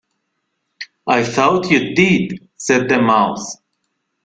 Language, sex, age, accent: English, male, 30-39, United States English